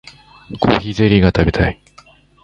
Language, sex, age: Japanese, male, 50-59